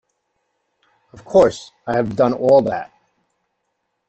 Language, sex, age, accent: English, male, 60-69, United States English